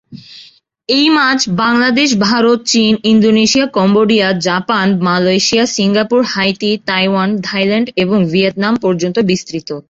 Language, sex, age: Bengali, female, 19-29